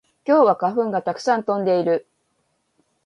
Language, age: Japanese, 50-59